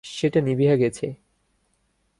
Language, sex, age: Bengali, male, 19-29